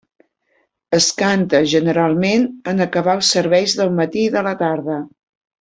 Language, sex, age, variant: Catalan, female, 50-59, Central